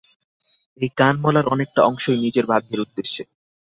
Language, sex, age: Bengali, male, 19-29